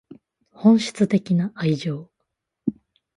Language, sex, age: Japanese, female, 19-29